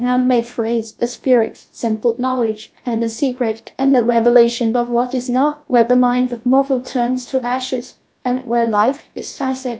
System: TTS, GlowTTS